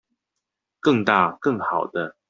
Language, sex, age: Chinese, male, 19-29